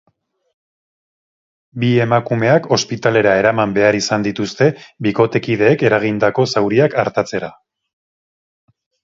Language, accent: Basque, Erdialdekoa edo Nafarra (Gipuzkoa, Nafarroa)